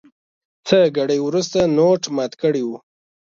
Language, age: Pashto, 19-29